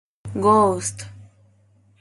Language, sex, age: English, female, 19-29